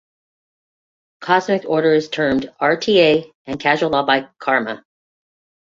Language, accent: English, United States English